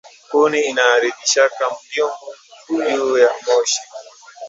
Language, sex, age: Swahili, male, 19-29